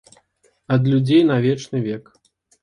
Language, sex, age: Belarusian, male, 30-39